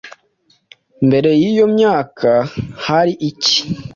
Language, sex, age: Kinyarwanda, male, 19-29